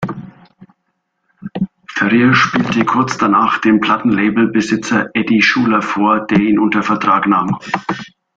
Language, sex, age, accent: German, male, 40-49, Deutschland Deutsch